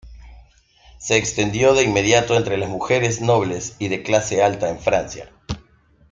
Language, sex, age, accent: Spanish, male, 30-39, Andino-Pacífico: Colombia, Perú, Ecuador, oeste de Bolivia y Venezuela andina